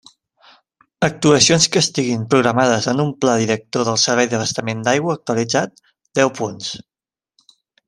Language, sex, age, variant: Catalan, male, 19-29, Central